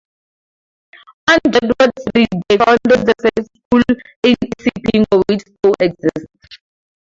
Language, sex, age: English, female, 19-29